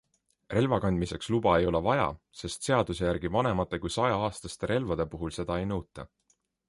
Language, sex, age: Estonian, male, 19-29